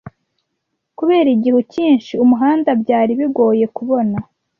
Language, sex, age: Kinyarwanda, female, 30-39